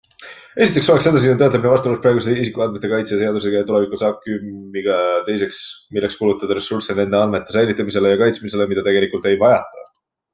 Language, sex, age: Estonian, male, 19-29